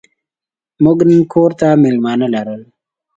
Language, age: Pashto, 19-29